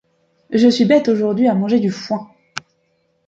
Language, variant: French, Français de métropole